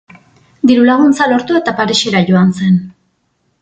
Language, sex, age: Basque, female, 40-49